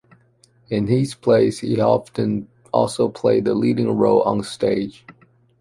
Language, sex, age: English, male, 19-29